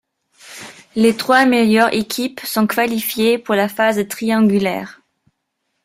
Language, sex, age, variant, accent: French, female, 30-39, Français d'Europe, Français d’Allemagne